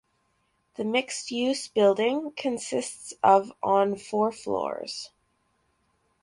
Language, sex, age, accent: English, female, 30-39, Canadian English